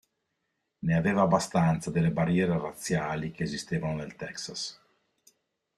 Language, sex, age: Italian, male, 40-49